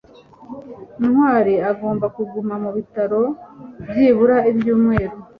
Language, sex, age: Kinyarwanda, female, 30-39